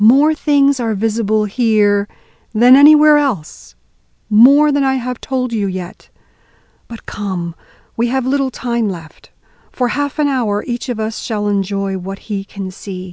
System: none